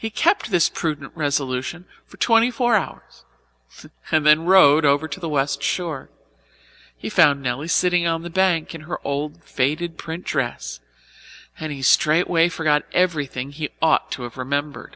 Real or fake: real